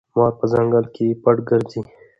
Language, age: Pashto, 19-29